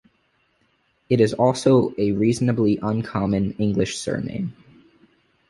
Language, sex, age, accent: English, male, 19-29, United States English